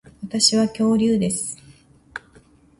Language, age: Japanese, 50-59